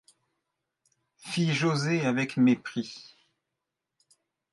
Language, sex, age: French, male, 30-39